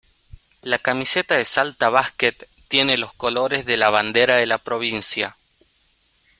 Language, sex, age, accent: Spanish, male, 19-29, Rioplatense: Argentina, Uruguay, este de Bolivia, Paraguay